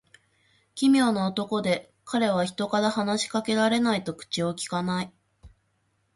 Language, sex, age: Japanese, female, 19-29